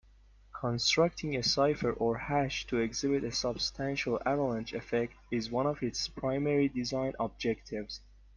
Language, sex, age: English, male, 19-29